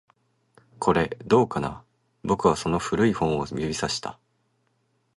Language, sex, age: Japanese, male, 19-29